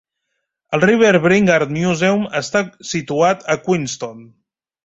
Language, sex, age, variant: Catalan, male, 30-39, Central